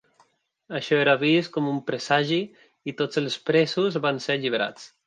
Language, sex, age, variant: Catalan, male, 19-29, Central